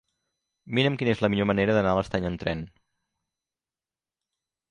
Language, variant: Catalan, Central